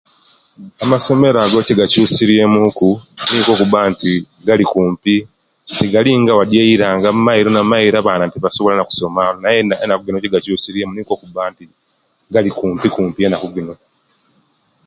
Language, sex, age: Kenyi, male, 50-59